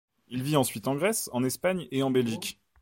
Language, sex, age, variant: French, male, 19-29, Français de métropole